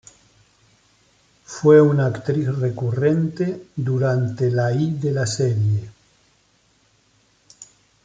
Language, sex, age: Spanish, male, 60-69